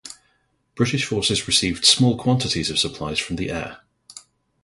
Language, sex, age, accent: English, male, 30-39, England English